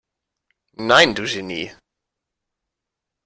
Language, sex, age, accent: German, male, 19-29, Deutschland Deutsch